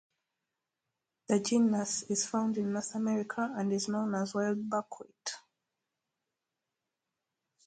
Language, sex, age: English, female, 19-29